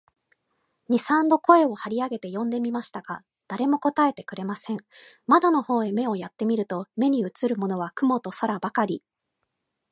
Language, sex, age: Japanese, female, 19-29